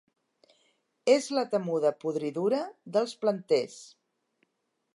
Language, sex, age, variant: Catalan, female, 60-69, Central